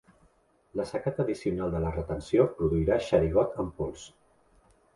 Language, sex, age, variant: Catalan, male, 40-49, Central